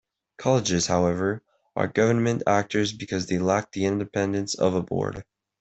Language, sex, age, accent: English, male, under 19, Canadian English